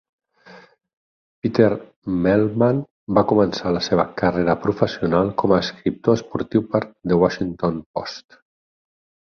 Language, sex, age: Catalan, male, 40-49